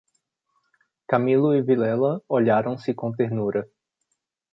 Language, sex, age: Portuguese, male, 19-29